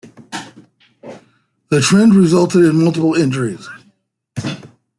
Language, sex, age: English, male, 50-59